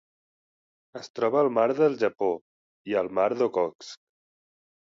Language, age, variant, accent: Catalan, 30-39, Central, central